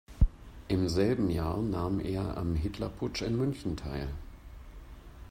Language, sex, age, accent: German, male, 50-59, Deutschland Deutsch